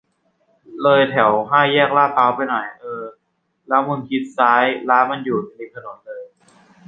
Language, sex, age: Thai, male, under 19